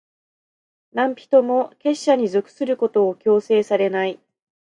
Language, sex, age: Japanese, female, 30-39